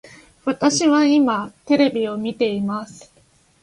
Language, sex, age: Japanese, female, 30-39